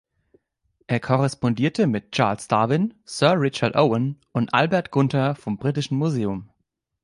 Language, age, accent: German, 19-29, Deutschland Deutsch